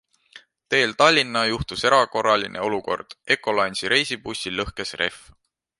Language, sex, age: Estonian, male, 19-29